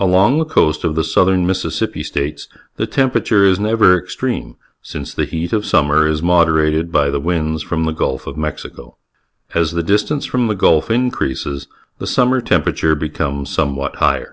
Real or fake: real